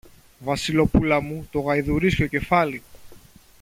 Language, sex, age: Greek, male, 30-39